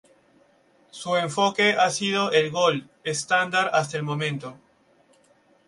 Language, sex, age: Spanish, male, 19-29